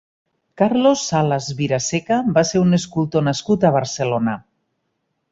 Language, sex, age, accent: Catalan, female, 40-49, Ebrenc